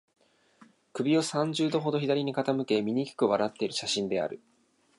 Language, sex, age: Japanese, male, 19-29